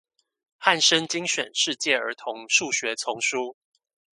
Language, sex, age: Chinese, male, 30-39